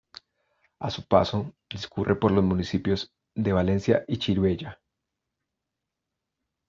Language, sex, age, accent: Spanish, male, 30-39, Andino-Pacífico: Colombia, Perú, Ecuador, oeste de Bolivia y Venezuela andina